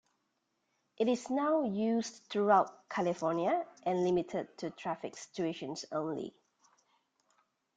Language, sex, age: English, female, 30-39